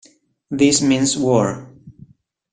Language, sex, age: Italian, male, 19-29